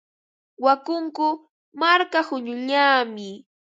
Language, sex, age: Ambo-Pasco Quechua, female, 30-39